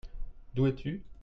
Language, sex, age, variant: French, male, 30-39, Français de métropole